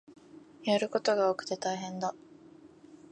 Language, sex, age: Japanese, female, 19-29